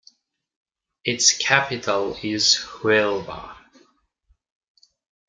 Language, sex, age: English, male, 19-29